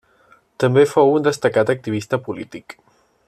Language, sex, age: Catalan, male, 19-29